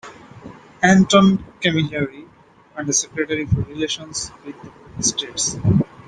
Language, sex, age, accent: English, male, 19-29, India and South Asia (India, Pakistan, Sri Lanka)